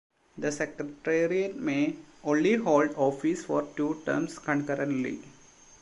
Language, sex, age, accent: English, male, 19-29, India and South Asia (India, Pakistan, Sri Lanka)